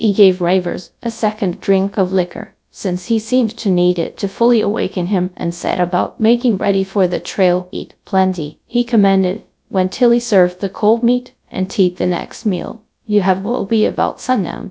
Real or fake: fake